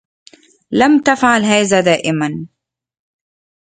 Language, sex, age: Arabic, female, 19-29